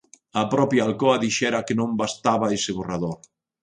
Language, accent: Galician, Central (gheada)